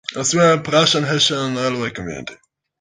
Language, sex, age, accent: English, male, under 19, England English